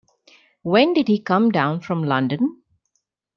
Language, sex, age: English, female, under 19